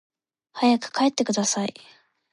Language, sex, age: Japanese, female, under 19